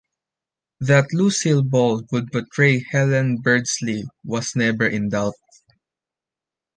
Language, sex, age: English, male, 19-29